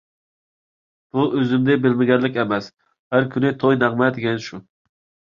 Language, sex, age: Uyghur, male, 19-29